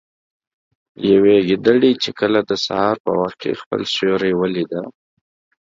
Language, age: Pashto, 19-29